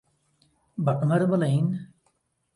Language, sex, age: Central Kurdish, male, 30-39